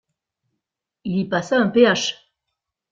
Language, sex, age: French, female, 60-69